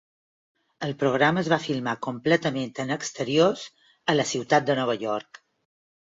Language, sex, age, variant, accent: Catalan, female, 60-69, Balear, balear